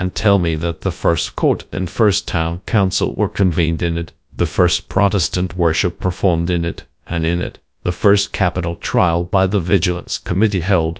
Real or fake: fake